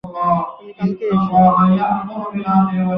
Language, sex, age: Bengali, male, 30-39